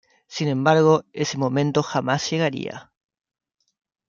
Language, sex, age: Spanish, male, 19-29